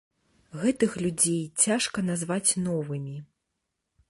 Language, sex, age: Belarusian, female, 40-49